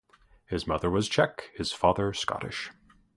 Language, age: English, 30-39